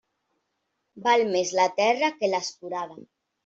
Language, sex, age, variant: Catalan, female, 40-49, Central